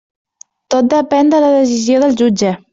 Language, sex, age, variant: Catalan, female, 19-29, Central